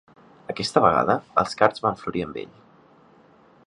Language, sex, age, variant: Catalan, male, 19-29, Central